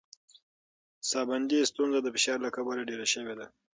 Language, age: Pashto, under 19